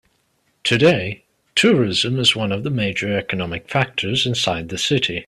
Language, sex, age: English, male, 19-29